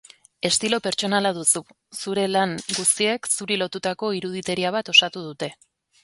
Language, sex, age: Basque, female, 30-39